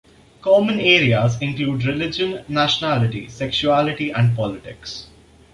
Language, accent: English, India and South Asia (India, Pakistan, Sri Lanka)